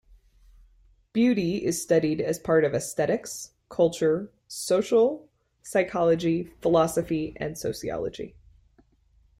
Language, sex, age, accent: English, female, 30-39, United States English